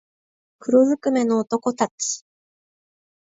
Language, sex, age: Japanese, female, under 19